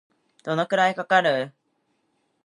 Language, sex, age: Japanese, female, 19-29